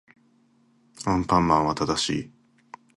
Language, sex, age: Japanese, male, 19-29